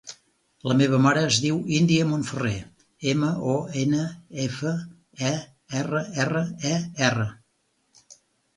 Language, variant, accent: Catalan, Central, central; Empordanès